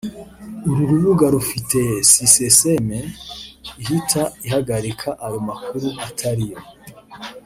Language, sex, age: Kinyarwanda, female, 30-39